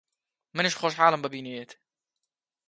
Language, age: Central Kurdish, 19-29